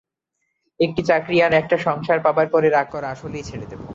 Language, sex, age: Bengali, male, 19-29